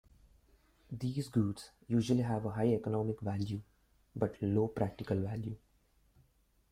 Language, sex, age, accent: English, male, 19-29, India and South Asia (India, Pakistan, Sri Lanka)